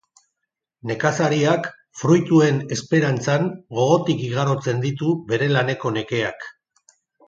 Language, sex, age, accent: Basque, male, 50-59, Mendebalekoa (Araba, Bizkaia, Gipuzkoako mendebaleko herri batzuk)